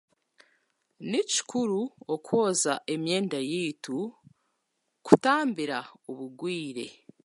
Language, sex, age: Chiga, female, 30-39